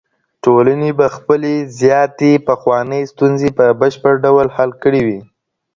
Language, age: Pashto, under 19